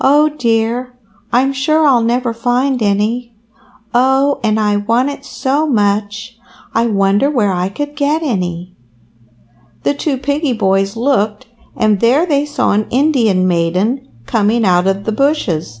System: none